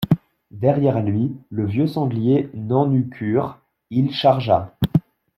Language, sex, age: French, male, 19-29